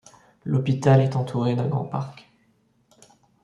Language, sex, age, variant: French, male, 19-29, Français de métropole